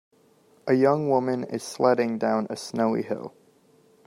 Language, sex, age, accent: English, male, under 19, United States English